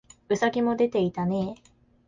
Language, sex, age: Japanese, female, 19-29